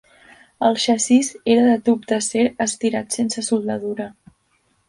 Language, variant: Catalan, Central